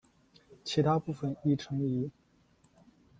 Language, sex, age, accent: Chinese, male, 19-29, 出生地：河北省